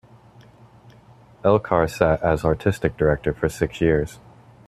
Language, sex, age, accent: English, male, 40-49, United States English